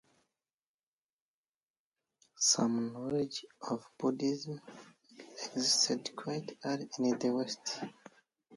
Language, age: English, 19-29